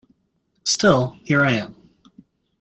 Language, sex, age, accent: English, male, 30-39, United States English